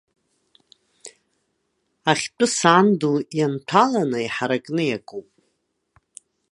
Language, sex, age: Abkhazian, female, 60-69